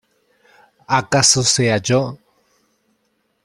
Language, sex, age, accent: Spanish, male, 30-39, Rioplatense: Argentina, Uruguay, este de Bolivia, Paraguay